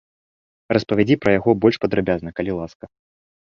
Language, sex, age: Belarusian, male, 19-29